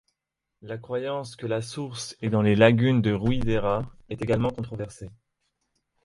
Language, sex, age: French, male, 30-39